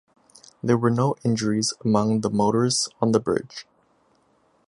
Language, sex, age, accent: English, male, 19-29, Canadian English